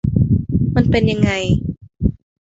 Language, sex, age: Thai, female, under 19